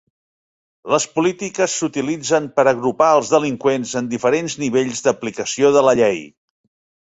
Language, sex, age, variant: Catalan, male, 60-69, Central